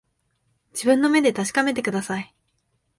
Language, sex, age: Japanese, female, 19-29